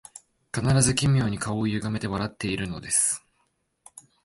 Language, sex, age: Japanese, male, 19-29